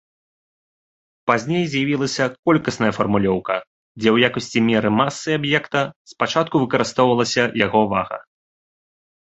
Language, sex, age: Belarusian, male, 19-29